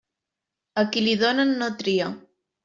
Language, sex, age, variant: Catalan, female, 19-29, Central